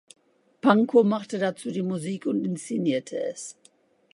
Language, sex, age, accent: German, female, 60-69, Deutschland Deutsch